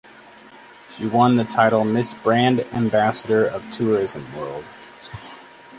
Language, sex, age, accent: English, male, 30-39, United States English